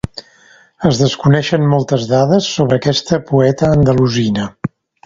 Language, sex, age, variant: Catalan, male, 50-59, Central